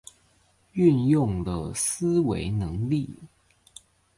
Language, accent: Chinese, 出生地：臺中市